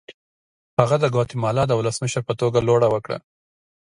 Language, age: Pashto, 19-29